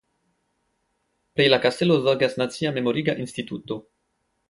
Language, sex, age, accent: Esperanto, male, 19-29, Internacia